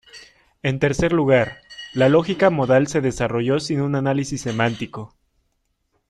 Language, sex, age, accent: Spanish, male, 19-29, México